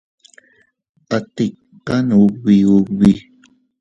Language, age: Teutila Cuicatec, 30-39